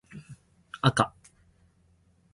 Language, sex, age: Japanese, male, 19-29